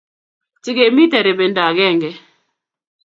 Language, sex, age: Kalenjin, female, 19-29